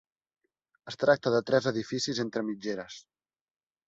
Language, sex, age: Catalan, male, 19-29